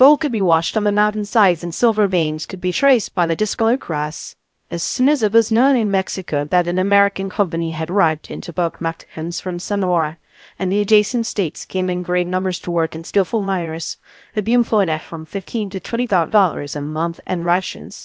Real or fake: fake